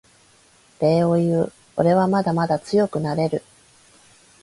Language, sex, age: Japanese, female, 30-39